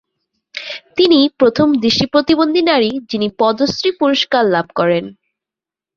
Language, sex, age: Bengali, female, 19-29